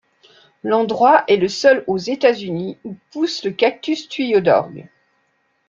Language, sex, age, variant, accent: French, female, 50-59, Français d'Europe, Français de Suisse